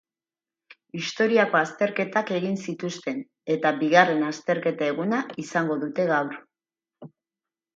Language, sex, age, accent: Basque, female, 40-49, Mendebalekoa (Araba, Bizkaia, Gipuzkoako mendebaleko herri batzuk)